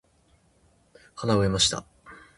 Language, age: Japanese, 19-29